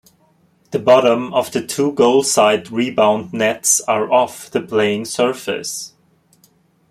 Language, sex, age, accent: English, male, 19-29, United States English